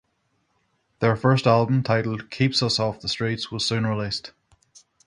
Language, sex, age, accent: English, male, 30-39, Northern Irish